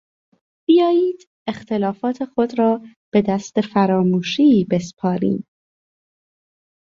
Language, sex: Persian, female